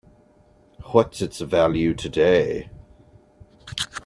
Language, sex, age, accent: English, male, 40-49, United States English